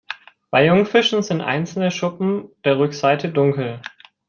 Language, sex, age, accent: German, male, 19-29, Deutschland Deutsch